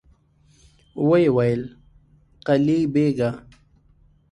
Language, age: Pashto, 19-29